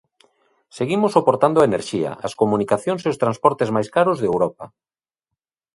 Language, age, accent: Galician, 40-49, Normativo (estándar)